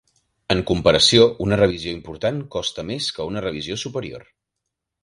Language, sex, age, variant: Catalan, male, 19-29, Nord-Occidental